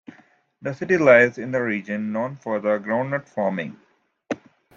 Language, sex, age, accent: English, male, 19-29, United States English